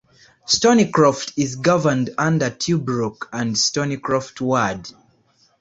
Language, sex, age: English, male, 19-29